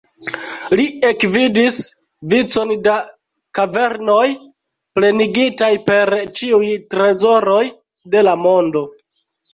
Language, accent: Esperanto, Internacia